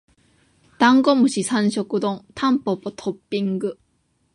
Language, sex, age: Japanese, male, 19-29